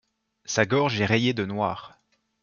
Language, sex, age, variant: French, male, 19-29, Français de métropole